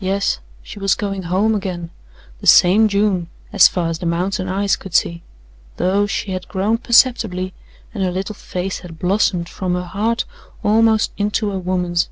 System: none